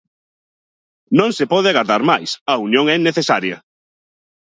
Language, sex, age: Galician, female, 30-39